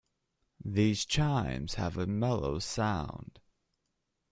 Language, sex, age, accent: English, male, 19-29, United States English